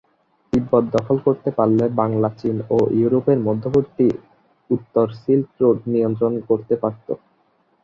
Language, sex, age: Bengali, male, under 19